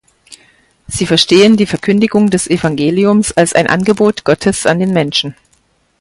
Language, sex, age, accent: German, female, 50-59, Deutschland Deutsch